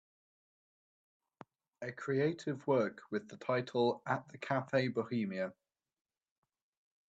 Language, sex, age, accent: English, male, 19-29, England English